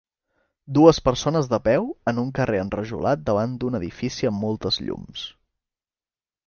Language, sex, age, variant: Catalan, male, 19-29, Central